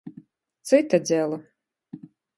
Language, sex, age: Latgalian, female, 30-39